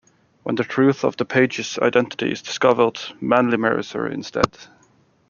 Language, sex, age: English, male, 30-39